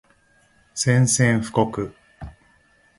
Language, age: Japanese, 40-49